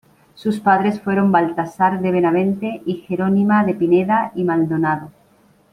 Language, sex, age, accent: Spanish, female, 50-59, España: Centro-Sur peninsular (Madrid, Toledo, Castilla-La Mancha)